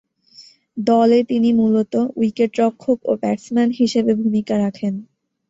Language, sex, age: Bengali, female, under 19